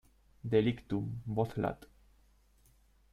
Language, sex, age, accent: Spanish, male, 19-29, España: Sur peninsular (Andalucia, Extremadura, Murcia)